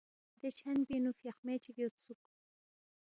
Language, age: Balti, 19-29